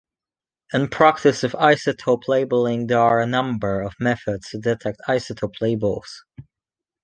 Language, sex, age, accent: English, male, 19-29, Welsh English